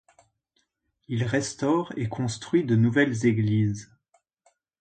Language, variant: French, Français de métropole